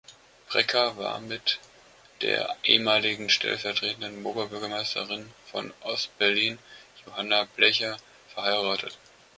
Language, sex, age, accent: German, male, 30-39, Deutschland Deutsch